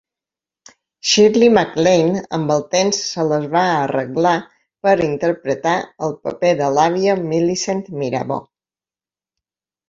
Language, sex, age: Catalan, female, 50-59